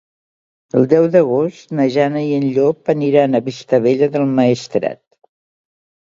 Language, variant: Catalan, Nord-Occidental